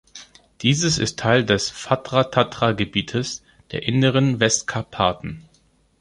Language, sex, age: German, male, 30-39